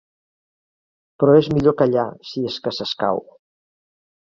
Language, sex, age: Catalan, female, 70-79